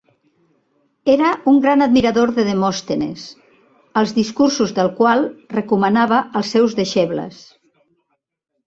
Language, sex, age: Catalan, female, 60-69